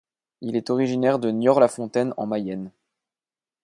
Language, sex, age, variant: French, male, 30-39, Français de métropole